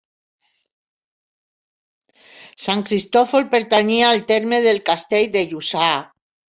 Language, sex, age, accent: Catalan, female, 60-69, valencià